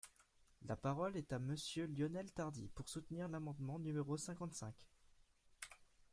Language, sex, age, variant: French, male, under 19, Français de métropole